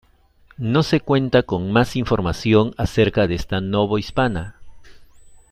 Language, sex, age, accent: Spanish, male, 50-59, Andino-Pacífico: Colombia, Perú, Ecuador, oeste de Bolivia y Venezuela andina